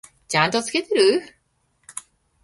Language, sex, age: Japanese, female, 50-59